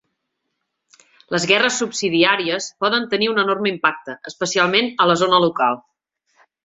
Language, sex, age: Catalan, female, 30-39